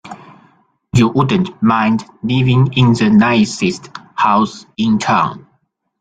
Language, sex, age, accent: English, male, 30-39, Hong Kong English